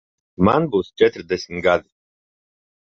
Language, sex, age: Latvian, male, 30-39